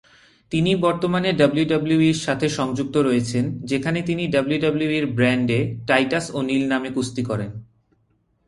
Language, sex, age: Bengali, male, 19-29